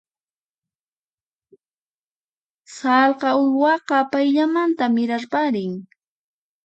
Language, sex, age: Puno Quechua, female, 19-29